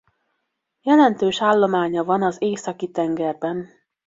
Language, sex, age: Hungarian, female, 19-29